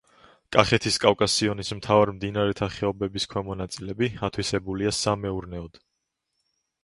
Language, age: Georgian, under 19